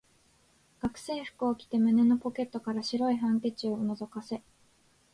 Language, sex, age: Japanese, female, 19-29